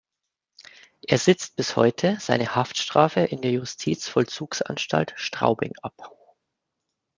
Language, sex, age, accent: German, male, 30-39, Deutschland Deutsch